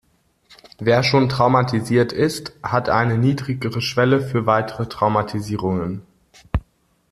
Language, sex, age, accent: German, male, 19-29, Deutschland Deutsch